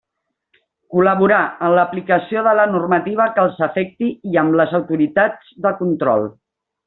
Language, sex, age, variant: Catalan, female, 50-59, Central